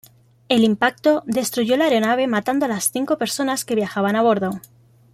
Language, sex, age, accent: Spanish, female, 19-29, España: Centro-Sur peninsular (Madrid, Toledo, Castilla-La Mancha)